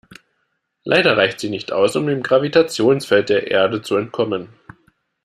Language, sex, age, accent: German, male, 19-29, Deutschland Deutsch